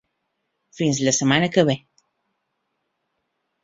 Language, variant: Catalan, Balear